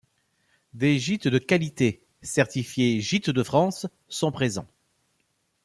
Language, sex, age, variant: French, male, 40-49, Français de métropole